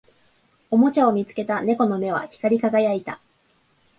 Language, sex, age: Japanese, female, 19-29